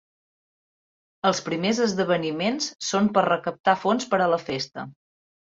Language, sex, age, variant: Catalan, female, 30-39, Central